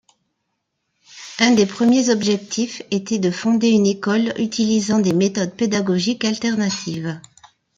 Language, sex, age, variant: French, female, 50-59, Français de métropole